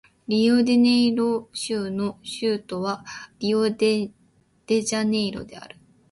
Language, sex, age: Japanese, female, under 19